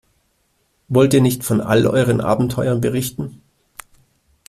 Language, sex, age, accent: German, male, 40-49, Deutschland Deutsch